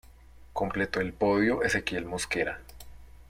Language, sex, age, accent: Spanish, male, 19-29, Andino-Pacífico: Colombia, Perú, Ecuador, oeste de Bolivia y Venezuela andina